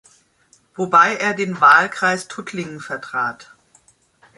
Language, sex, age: German, male, 50-59